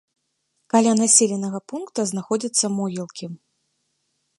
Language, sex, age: Belarusian, female, 30-39